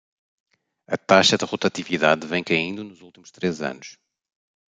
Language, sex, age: Portuguese, male, 40-49